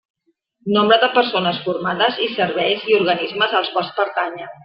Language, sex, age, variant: Catalan, female, 40-49, Central